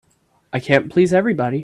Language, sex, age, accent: English, female, under 19, United States English